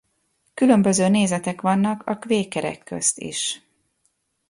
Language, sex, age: Hungarian, female, 50-59